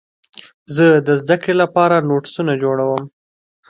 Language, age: Pashto, 19-29